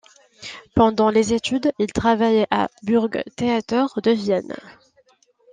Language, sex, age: French, female, 19-29